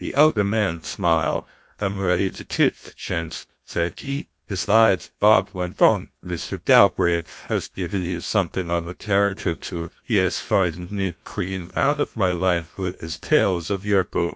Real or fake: fake